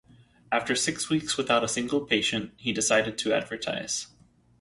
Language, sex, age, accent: English, male, 30-39, United States English